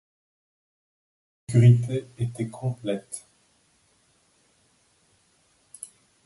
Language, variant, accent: French, Français d'Europe, Français de Belgique